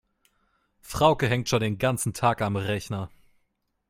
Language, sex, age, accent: German, male, 19-29, Deutschland Deutsch